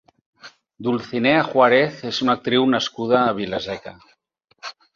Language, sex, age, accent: Catalan, male, 50-59, Barcelonès